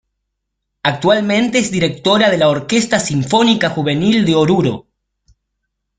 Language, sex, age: Spanish, male, 40-49